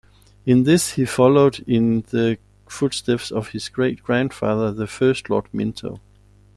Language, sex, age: English, male, 40-49